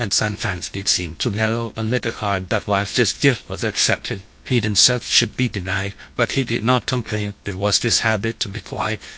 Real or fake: fake